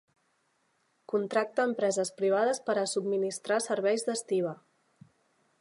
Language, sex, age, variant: Catalan, female, 30-39, Central